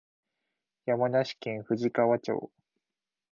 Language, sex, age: Japanese, male, 19-29